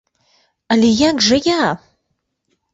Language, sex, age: Belarusian, female, 19-29